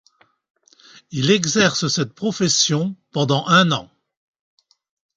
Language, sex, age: French, male, 60-69